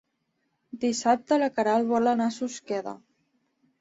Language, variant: Catalan, Septentrional